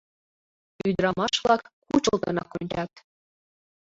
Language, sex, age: Mari, female, 19-29